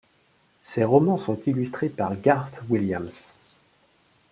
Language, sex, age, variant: French, male, 30-39, Français de métropole